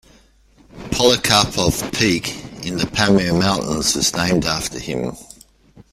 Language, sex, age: English, male, 60-69